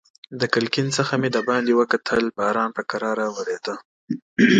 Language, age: Pashto, 19-29